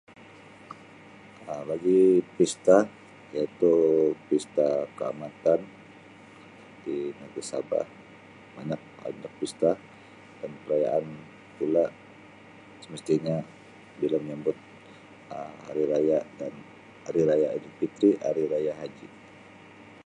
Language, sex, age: Sabah Malay, male, 40-49